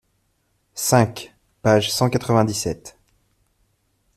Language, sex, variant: French, male, Français de métropole